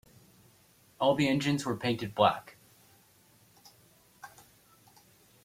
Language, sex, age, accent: English, male, under 19, United States English